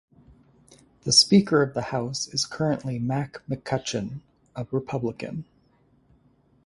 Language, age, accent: English, 40-49, United States English